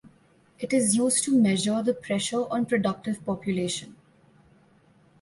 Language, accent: English, India and South Asia (India, Pakistan, Sri Lanka)